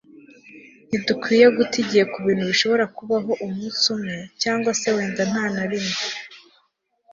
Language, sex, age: Kinyarwanda, female, 19-29